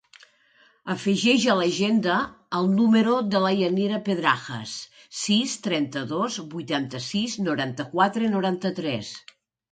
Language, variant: Catalan, Nord-Occidental